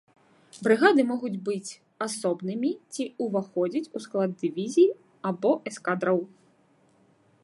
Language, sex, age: Belarusian, female, 30-39